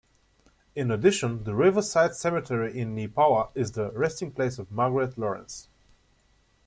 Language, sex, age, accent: English, male, 19-29, United States English